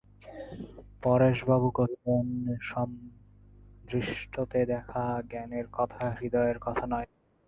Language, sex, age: Bengali, male, 19-29